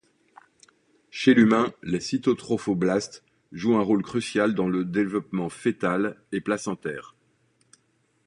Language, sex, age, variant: French, male, 60-69, Français de métropole